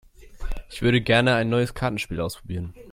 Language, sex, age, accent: German, male, 19-29, Deutschland Deutsch